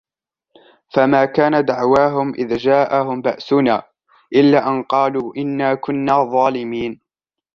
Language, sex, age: Arabic, male, 19-29